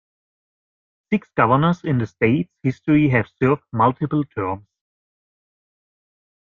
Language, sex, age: English, male, 40-49